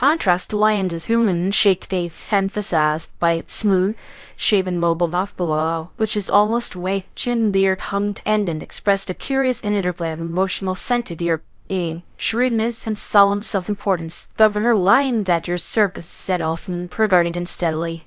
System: TTS, VITS